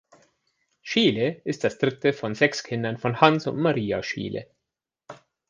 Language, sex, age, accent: German, male, 50-59, Deutschland Deutsch